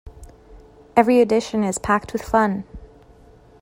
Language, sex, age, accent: English, female, 19-29, United States English